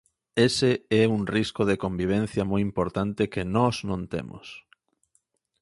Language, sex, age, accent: Galician, male, 19-29, Normativo (estándar)